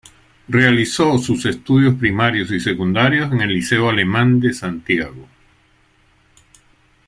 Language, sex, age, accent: Spanish, male, 60-69, Andino-Pacífico: Colombia, Perú, Ecuador, oeste de Bolivia y Venezuela andina